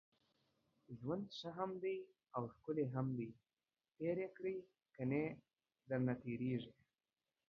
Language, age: Pashto, under 19